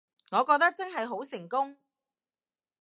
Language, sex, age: Cantonese, female, 30-39